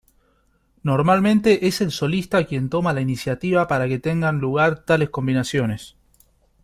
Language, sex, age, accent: Spanish, male, 19-29, Rioplatense: Argentina, Uruguay, este de Bolivia, Paraguay